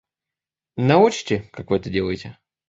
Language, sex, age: Russian, male, 19-29